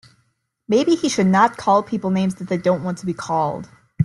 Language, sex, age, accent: English, female, 19-29, United States English